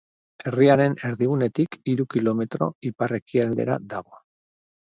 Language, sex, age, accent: Basque, male, 50-59, Mendebalekoa (Araba, Bizkaia, Gipuzkoako mendebaleko herri batzuk)